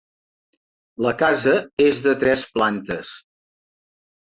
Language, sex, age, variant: Catalan, male, 60-69, Central